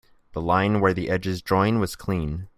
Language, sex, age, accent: English, male, 19-29, United States English